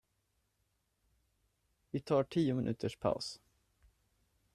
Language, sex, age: Swedish, male, 19-29